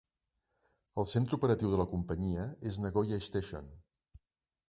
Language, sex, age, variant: Catalan, male, 50-59, Central